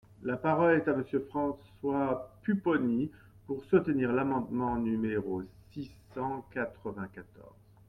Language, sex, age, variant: French, male, 40-49, Français de métropole